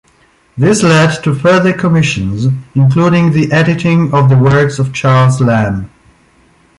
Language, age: English, 50-59